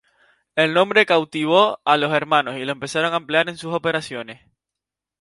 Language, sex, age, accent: Spanish, male, 19-29, España: Islas Canarias